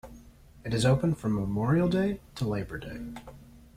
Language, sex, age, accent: English, male, 19-29, United States English